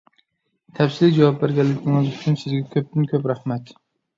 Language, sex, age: Uyghur, male, 30-39